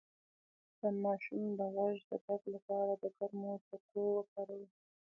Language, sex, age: Pashto, female, 19-29